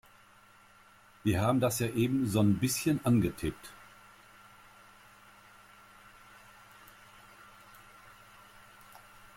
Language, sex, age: German, male, 60-69